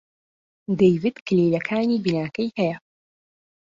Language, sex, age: Central Kurdish, female, 19-29